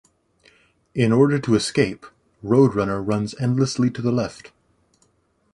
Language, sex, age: English, male, 19-29